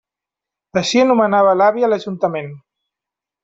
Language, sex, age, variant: Catalan, male, 30-39, Central